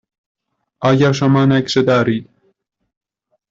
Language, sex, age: Persian, male, 19-29